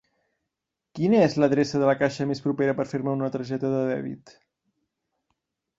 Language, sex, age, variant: Catalan, male, 19-29, Central